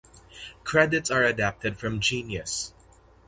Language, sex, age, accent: English, male, under 19, Filipino